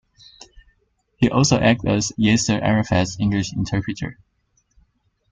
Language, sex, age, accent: English, female, 19-29, Hong Kong English